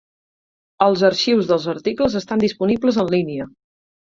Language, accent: Catalan, Empordanès